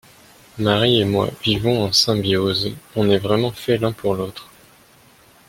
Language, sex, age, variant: French, male, 19-29, Français de métropole